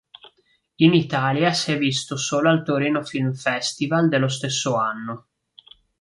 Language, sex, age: Italian, male, 19-29